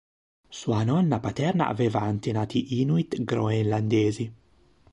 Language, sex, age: Italian, male, 30-39